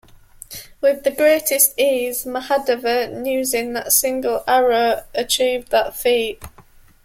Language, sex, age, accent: English, female, 19-29, England English